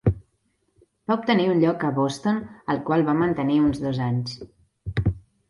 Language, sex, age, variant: Catalan, female, 30-39, Central